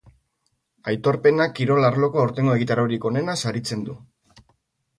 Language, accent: Basque, Mendebalekoa (Araba, Bizkaia, Gipuzkoako mendebaleko herri batzuk)